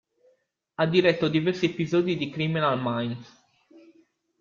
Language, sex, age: Italian, male, 19-29